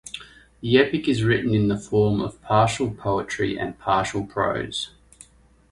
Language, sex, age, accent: English, male, 40-49, Australian English